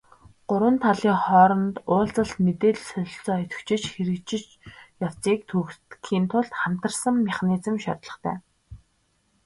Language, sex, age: Mongolian, female, 19-29